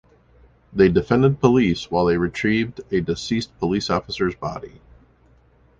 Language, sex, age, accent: English, male, 40-49, United States English